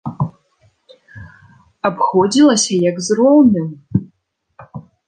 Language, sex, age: Belarusian, female, 19-29